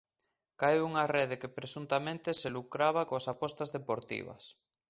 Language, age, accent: Galician, 30-39, Atlántico (seseo e gheada)